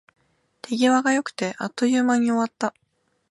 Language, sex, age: Japanese, female, 19-29